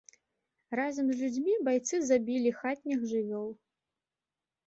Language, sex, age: Belarusian, female, 19-29